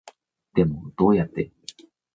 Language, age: Japanese, 19-29